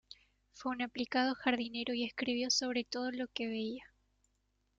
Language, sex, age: Spanish, female, 19-29